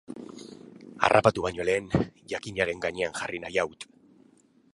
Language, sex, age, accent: Basque, male, 40-49, Mendebalekoa (Araba, Bizkaia, Gipuzkoako mendebaleko herri batzuk)